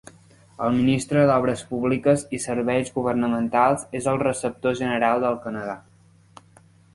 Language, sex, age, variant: Catalan, male, 19-29, Central